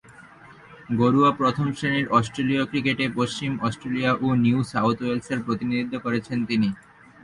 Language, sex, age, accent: Bengali, male, 19-29, fluent